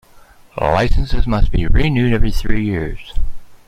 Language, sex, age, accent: English, male, 50-59, Canadian English